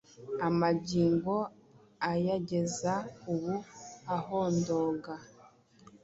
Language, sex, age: Kinyarwanda, female, 19-29